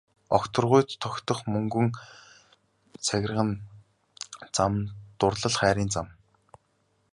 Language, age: Mongolian, 19-29